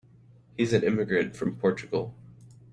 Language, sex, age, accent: English, male, 19-29, United States English